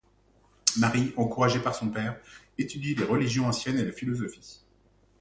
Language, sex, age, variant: French, male, 40-49, Français de métropole